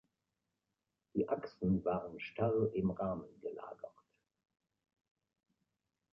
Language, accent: German, Deutschland Deutsch